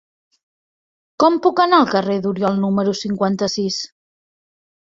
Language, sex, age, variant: Catalan, female, 19-29, Central